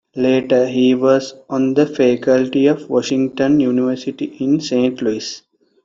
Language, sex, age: English, male, 19-29